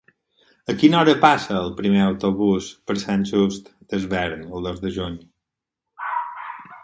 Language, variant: Catalan, Balear